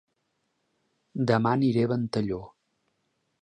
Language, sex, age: Catalan, male, 40-49